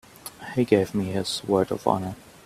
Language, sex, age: English, male, 40-49